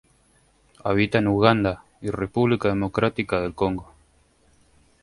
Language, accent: Spanish, Rioplatense: Argentina, Uruguay, este de Bolivia, Paraguay